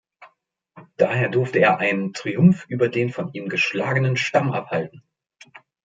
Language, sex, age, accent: German, male, 40-49, Deutschland Deutsch